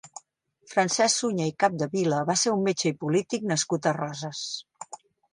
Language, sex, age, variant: Catalan, female, 60-69, Central